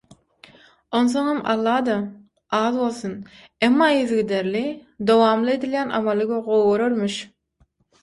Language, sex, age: Turkmen, female, 19-29